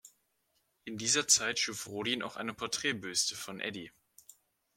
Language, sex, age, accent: German, male, 19-29, Deutschland Deutsch